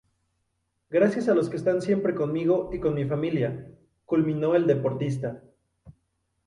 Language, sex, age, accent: Spanish, male, 19-29, México